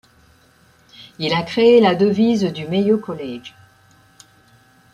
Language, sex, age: French, female, 60-69